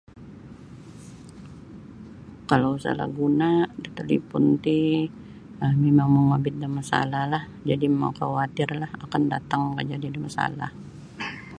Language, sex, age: Sabah Bisaya, female, 60-69